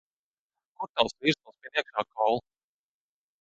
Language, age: Latvian, 30-39